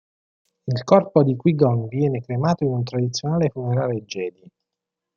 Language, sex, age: Italian, male, 40-49